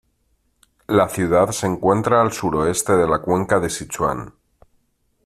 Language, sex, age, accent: Spanish, male, 40-49, España: Centro-Sur peninsular (Madrid, Toledo, Castilla-La Mancha)